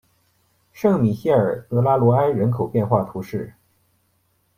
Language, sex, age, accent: Chinese, male, 40-49, 出生地：山东省